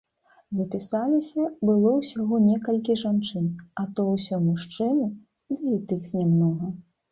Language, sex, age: Belarusian, female, 30-39